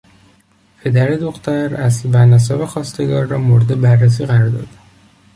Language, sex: Persian, male